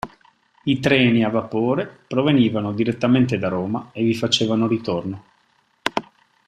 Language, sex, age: Italian, male, 30-39